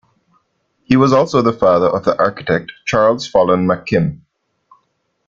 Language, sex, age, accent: English, male, 30-39, West Indies and Bermuda (Bahamas, Bermuda, Jamaica, Trinidad)